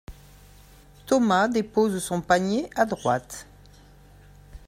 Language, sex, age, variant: French, female, 60-69, Français de métropole